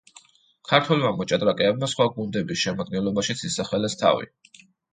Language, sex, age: Georgian, male, 30-39